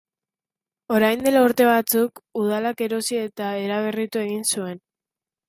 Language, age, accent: Basque, under 19, Mendebalekoa (Araba, Bizkaia, Gipuzkoako mendebaleko herri batzuk)